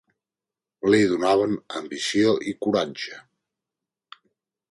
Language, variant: Catalan, Central